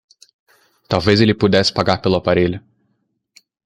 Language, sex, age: Portuguese, male, 19-29